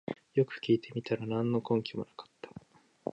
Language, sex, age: Japanese, male, 19-29